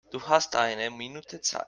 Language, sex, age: German, male, under 19